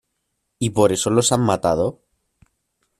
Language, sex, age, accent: Spanish, male, under 19, España: Centro-Sur peninsular (Madrid, Toledo, Castilla-La Mancha)